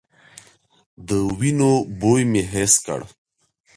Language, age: Pashto, 30-39